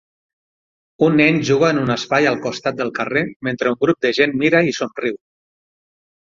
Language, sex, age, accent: Catalan, male, 40-49, central; nord-occidental